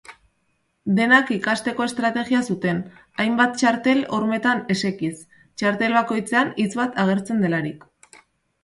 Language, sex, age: Basque, female, 19-29